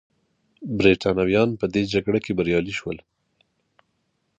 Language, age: Pashto, 30-39